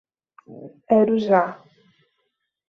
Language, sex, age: Portuguese, female, 19-29